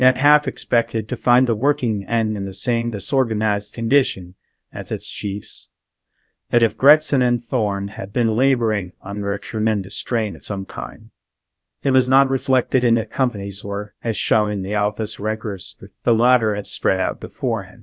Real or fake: fake